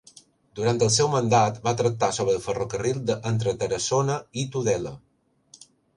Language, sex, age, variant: Catalan, male, 30-39, Balear